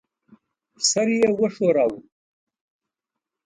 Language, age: Pashto, 50-59